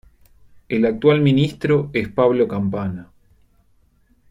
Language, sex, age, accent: Spanish, male, 19-29, Rioplatense: Argentina, Uruguay, este de Bolivia, Paraguay